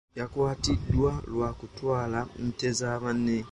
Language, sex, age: Ganda, male, 19-29